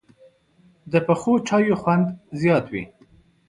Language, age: Pashto, 30-39